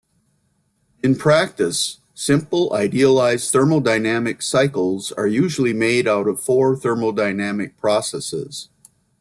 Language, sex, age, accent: English, male, 60-69, United States English